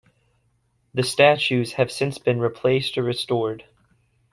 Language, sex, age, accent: English, male, 19-29, United States English